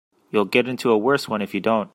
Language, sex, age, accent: English, male, 30-39, United States English